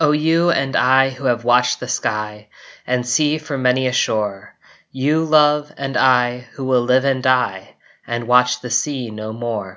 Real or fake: real